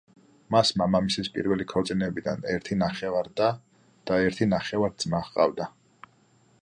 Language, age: Georgian, 40-49